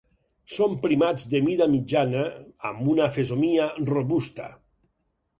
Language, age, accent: Catalan, 60-69, valencià